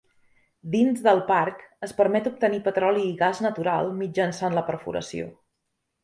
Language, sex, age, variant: Catalan, female, 30-39, Central